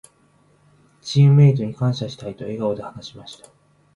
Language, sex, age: Japanese, male, 19-29